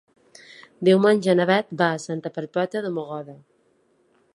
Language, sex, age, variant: Catalan, female, 30-39, Balear